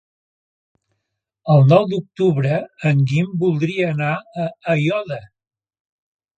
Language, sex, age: Catalan, male, 70-79